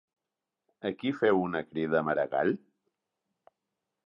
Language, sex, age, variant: Catalan, male, 50-59, Central